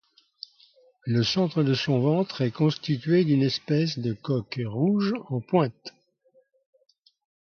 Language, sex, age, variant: French, male, 80-89, Français de métropole